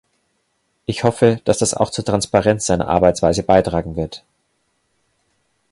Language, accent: German, Deutschland Deutsch